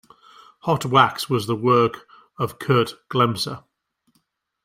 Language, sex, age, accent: English, male, 50-59, England English